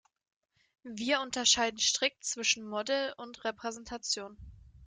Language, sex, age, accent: German, female, 19-29, Deutschland Deutsch